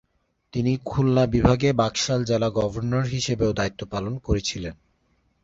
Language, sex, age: Bengali, male, 19-29